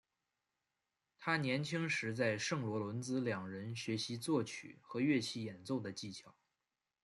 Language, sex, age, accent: Chinese, male, 19-29, 出生地：河南省